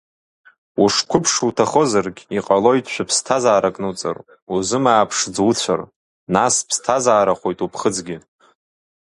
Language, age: Abkhazian, 19-29